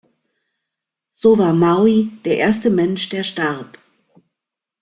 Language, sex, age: German, female, 50-59